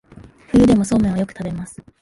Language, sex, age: Japanese, female, 19-29